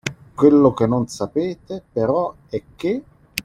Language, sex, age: Italian, male, 40-49